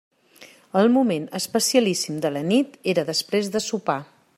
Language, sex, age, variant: Catalan, female, 40-49, Central